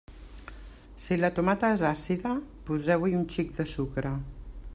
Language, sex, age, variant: Catalan, female, 60-69, Central